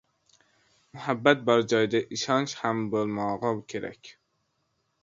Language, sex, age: Uzbek, male, under 19